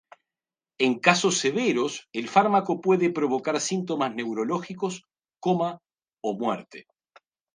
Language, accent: Spanish, Rioplatense: Argentina, Uruguay, este de Bolivia, Paraguay